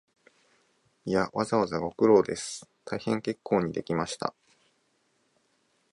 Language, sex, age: Japanese, male, 19-29